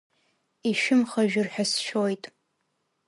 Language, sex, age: Abkhazian, female, 19-29